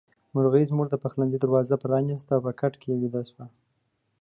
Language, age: Pashto, 19-29